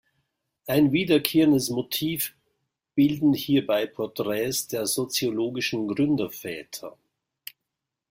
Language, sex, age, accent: German, male, 50-59, Schweizerdeutsch